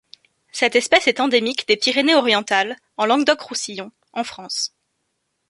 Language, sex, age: French, female, 19-29